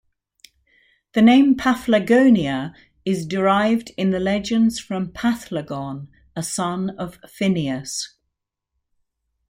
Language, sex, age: English, female, 60-69